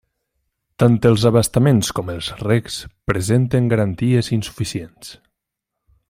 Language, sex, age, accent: Catalan, male, 19-29, valencià